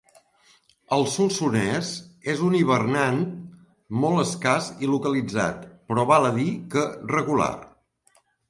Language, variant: Catalan, Central